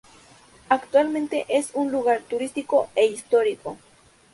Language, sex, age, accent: Spanish, female, 19-29, México